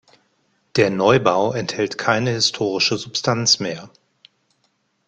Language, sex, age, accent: German, male, 50-59, Deutschland Deutsch